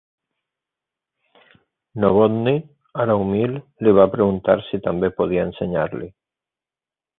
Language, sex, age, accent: Catalan, male, 40-49, valencià